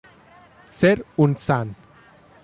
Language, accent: Catalan, aprenent (recent, des d'altres llengües)